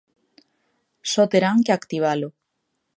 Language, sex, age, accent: Galician, female, 19-29, Normativo (estándar)